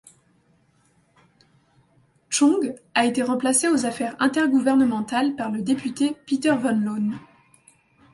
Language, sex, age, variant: French, female, 30-39, Français de métropole